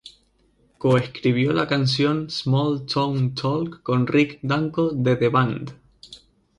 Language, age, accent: Spanish, 19-29, España: Islas Canarias